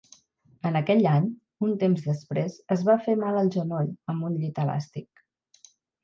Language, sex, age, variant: Catalan, female, 40-49, Central